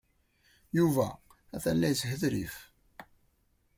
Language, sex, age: Kabyle, male, 19-29